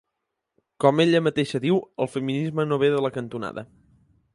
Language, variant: Catalan, Central